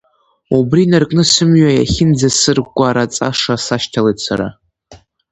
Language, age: Abkhazian, under 19